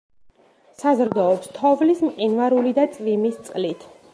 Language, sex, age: Georgian, female, 19-29